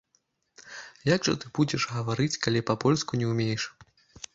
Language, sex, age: Belarusian, male, 30-39